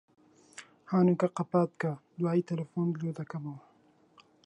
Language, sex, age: Central Kurdish, male, 19-29